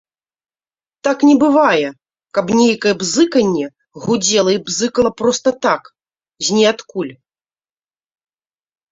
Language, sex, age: Belarusian, female, 30-39